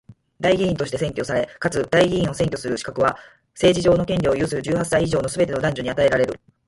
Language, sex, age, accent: Japanese, female, 40-49, 関西弁